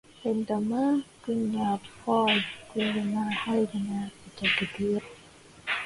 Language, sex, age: Arabic, female, 19-29